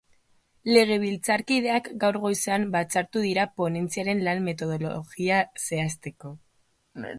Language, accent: Basque, Erdialdekoa edo Nafarra (Gipuzkoa, Nafarroa)